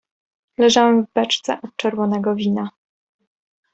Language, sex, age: Polish, female, 19-29